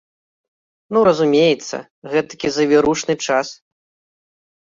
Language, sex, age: Belarusian, male, 30-39